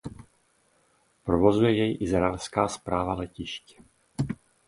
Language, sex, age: Czech, male, 50-59